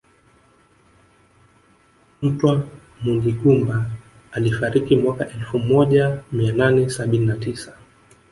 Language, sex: Swahili, male